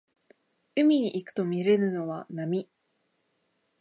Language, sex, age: Japanese, female, 19-29